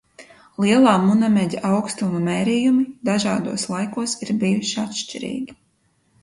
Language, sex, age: Latvian, female, 19-29